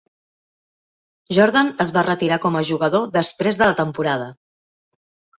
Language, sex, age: Catalan, female, 40-49